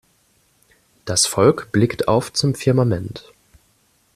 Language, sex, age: German, male, 19-29